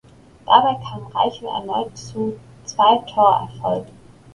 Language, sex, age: German, female, 19-29